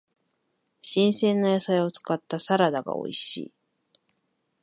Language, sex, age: Japanese, female, 40-49